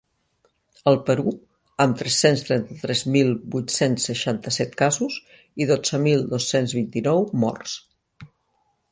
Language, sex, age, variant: Catalan, female, 50-59, Central